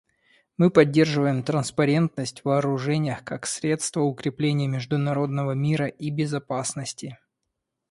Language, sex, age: Russian, male, 30-39